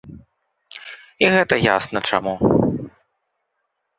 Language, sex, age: Belarusian, male, 30-39